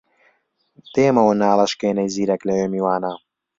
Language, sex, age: Central Kurdish, male, 19-29